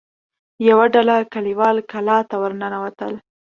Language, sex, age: Pashto, female, 19-29